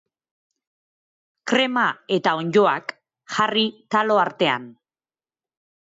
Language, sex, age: Basque, female, 30-39